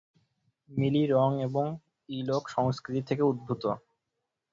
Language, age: Bengali, under 19